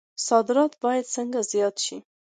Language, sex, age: Pashto, female, 19-29